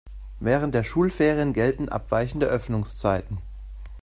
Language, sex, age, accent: German, male, 40-49, Deutschland Deutsch